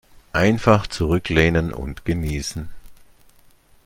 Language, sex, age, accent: German, male, 60-69, Deutschland Deutsch